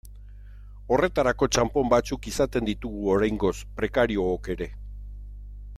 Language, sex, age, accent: Basque, male, 50-59, Erdialdekoa edo Nafarra (Gipuzkoa, Nafarroa)